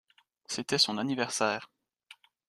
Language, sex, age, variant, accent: French, male, 19-29, Français d'Amérique du Nord, Français du Canada